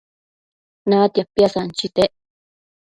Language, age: Matsés, 30-39